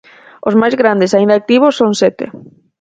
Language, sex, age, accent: Galician, female, 19-29, Central (gheada)